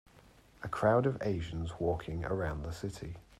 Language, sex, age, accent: English, male, 30-39, England English